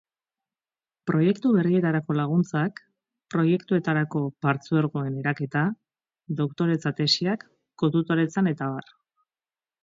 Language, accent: Basque, Erdialdekoa edo Nafarra (Gipuzkoa, Nafarroa)